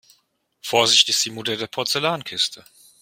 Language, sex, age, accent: German, male, 50-59, Deutschland Deutsch